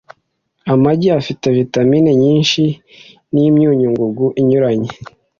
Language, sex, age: Kinyarwanda, male, 19-29